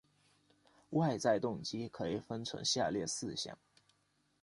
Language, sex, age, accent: Chinese, male, 19-29, 出生地：福建省